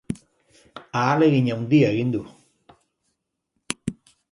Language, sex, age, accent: Basque, male, 50-59, Erdialdekoa edo Nafarra (Gipuzkoa, Nafarroa)